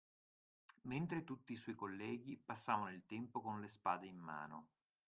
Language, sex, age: Italian, male, 50-59